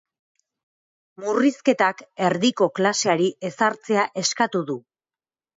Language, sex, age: Basque, female, 30-39